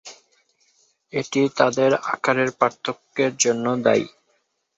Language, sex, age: Bengali, male, 19-29